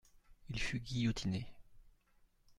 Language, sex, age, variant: French, male, 40-49, Français de métropole